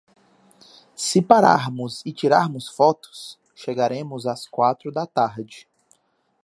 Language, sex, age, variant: Portuguese, male, 19-29, Portuguese (Brasil)